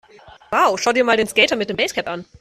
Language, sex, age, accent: German, female, 19-29, Deutschland Deutsch